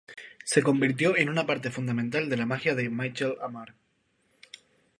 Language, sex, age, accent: Spanish, male, 19-29, España: Islas Canarias